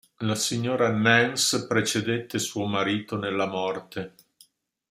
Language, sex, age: Italian, male, 60-69